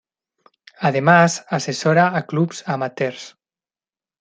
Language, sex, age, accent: Spanish, male, 40-49, España: Centro-Sur peninsular (Madrid, Toledo, Castilla-La Mancha)